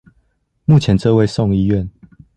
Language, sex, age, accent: Chinese, male, 19-29, 出生地：彰化縣